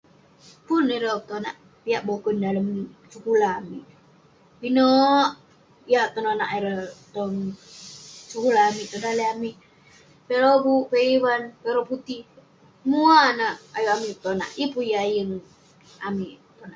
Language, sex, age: Western Penan, female, under 19